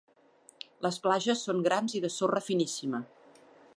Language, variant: Catalan, Central